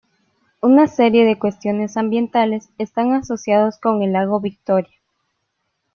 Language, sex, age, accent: Spanish, female, 30-39, América central